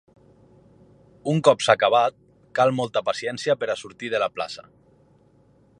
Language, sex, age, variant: Catalan, male, 30-39, Nord-Occidental